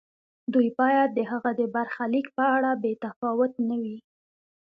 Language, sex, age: Pashto, female, 19-29